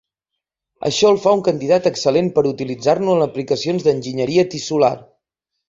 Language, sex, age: Catalan, male, 30-39